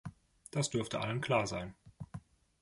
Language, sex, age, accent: German, male, 30-39, Deutschland Deutsch